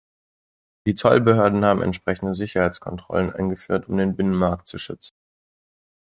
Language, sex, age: German, male, 19-29